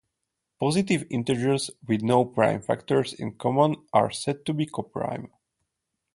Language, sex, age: English, male, 30-39